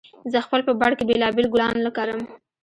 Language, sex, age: Pashto, female, 19-29